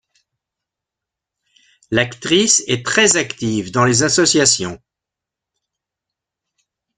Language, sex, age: French, male, 60-69